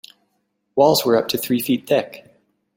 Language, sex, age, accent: English, male, 30-39, United States English